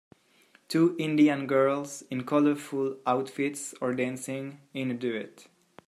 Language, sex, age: English, male, 19-29